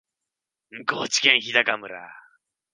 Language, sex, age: Japanese, male, 19-29